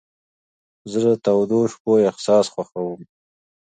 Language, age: Pashto, 30-39